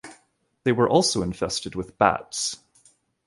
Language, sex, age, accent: English, male, 30-39, Canadian English